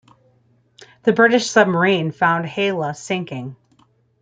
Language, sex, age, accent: English, female, 40-49, United States English